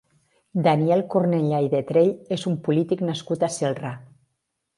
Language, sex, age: Catalan, female, 50-59